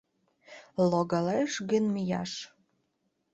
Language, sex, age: Mari, female, under 19